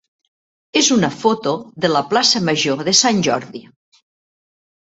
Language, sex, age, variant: Catalan, female, 60-69, Central